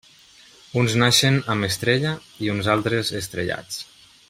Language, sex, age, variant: Catalan, male, 30-39, Central